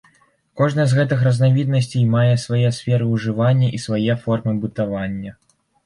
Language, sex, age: Belarusian, male, under 19